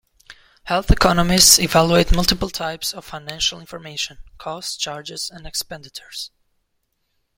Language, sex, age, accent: English, male, 19-29, United States English